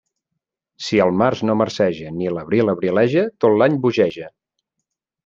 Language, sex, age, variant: Catalan, male, 40-49, Central